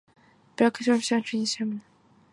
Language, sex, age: English, female, 19-29